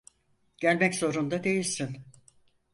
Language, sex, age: Turkish, female, 80-89